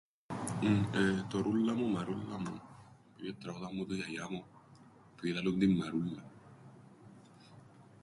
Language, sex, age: Greek, male, 19-29